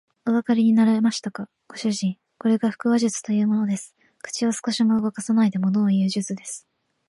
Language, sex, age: Japanese, female, 19-29